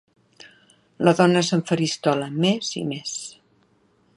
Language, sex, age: Catalan, female, 60-69